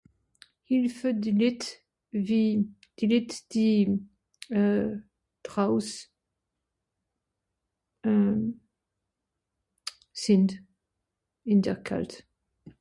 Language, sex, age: Swiss German, female, 60-69